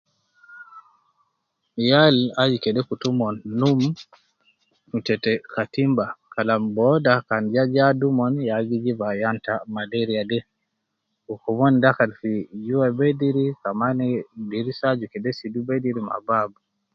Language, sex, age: Nubi, male, 50-59